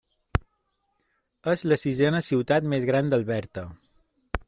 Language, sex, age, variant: Catalan, male, 40-49, Balear